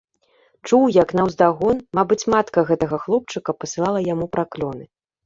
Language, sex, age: Belarusian, female, 30-39